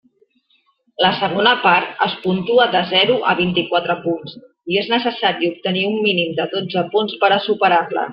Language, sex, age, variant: Catalan, female, 40-49, Central